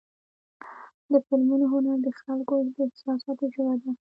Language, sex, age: Pashto, female, 19-29